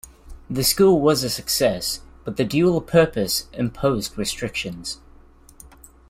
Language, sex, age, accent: English, male, 19-29, New Zealand English